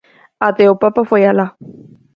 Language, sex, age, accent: Galician, female, 19-29, Central (gheada)